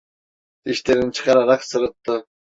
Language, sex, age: Turkish, male, 19-29